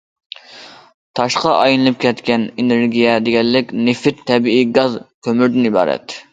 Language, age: Uyghur, 19-29